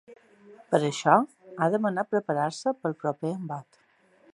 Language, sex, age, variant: Catalan, female, 40-49, Balear